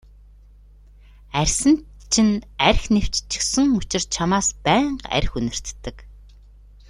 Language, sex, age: Mongolian, male, 19-29